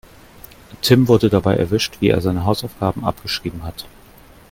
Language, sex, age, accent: German, male, 40-49, Deutschland Deutsch